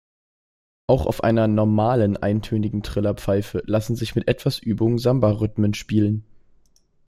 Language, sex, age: German, male, 19-29